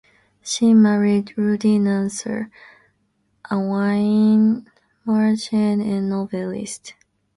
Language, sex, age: English, female, under 19